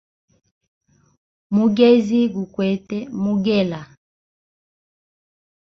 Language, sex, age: Hemba, female, 30-39